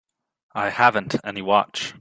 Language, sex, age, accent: English, male, 19-29, United States English